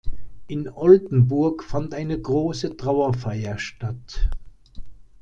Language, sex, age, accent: German, male, 60-69, Deutschland Deutsch